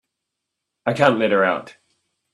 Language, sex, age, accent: English, male, 40-49, United States English